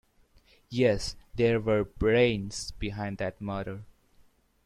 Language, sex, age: English, male, 19-29